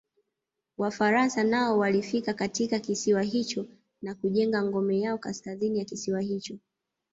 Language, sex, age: Swahili, female, 19-29